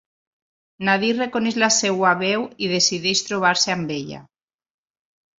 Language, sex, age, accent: Catalan, female, 40-49, valencià